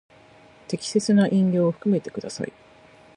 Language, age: Japanese, 60-69